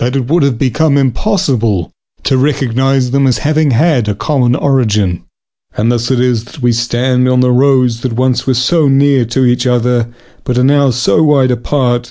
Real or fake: real